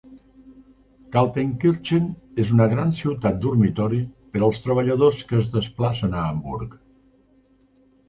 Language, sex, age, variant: Catalan, male, 60-69, Central